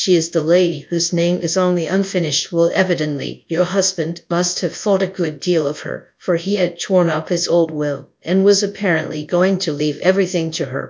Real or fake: fake